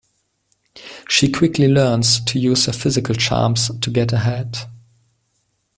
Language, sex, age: English, male, 19-29